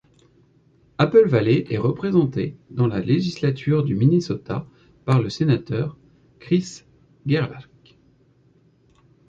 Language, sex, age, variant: French, male, 30-39, Français de métropole